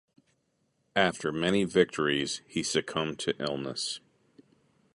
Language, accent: English, United States English